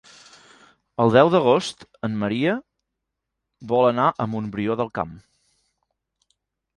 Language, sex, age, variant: Catalan, male, 40-49, Nord-Occidental